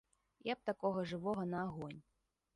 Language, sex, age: Belarusian, female, under 19